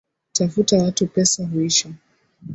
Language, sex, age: Swahili, female, 19-29